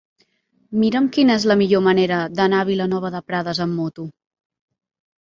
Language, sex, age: Catalan, female, 19-29